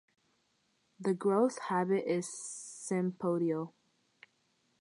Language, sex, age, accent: English, female, under 19, United States English